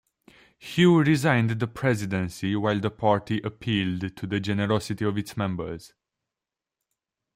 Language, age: English, 19-29